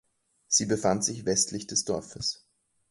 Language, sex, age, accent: German, male, 19-29, Österreichisches Deutsch